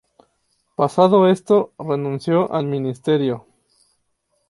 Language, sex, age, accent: Spanish, male, 30-39, México